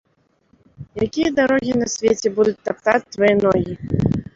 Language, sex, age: Belarusian, female, 19-29